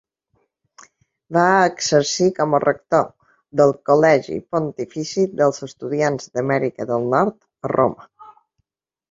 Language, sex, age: Catalan, female, 50-59